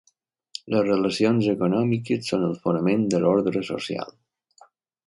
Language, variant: Catalan, Balear